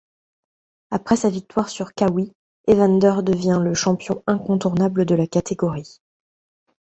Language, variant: French, Français de métropole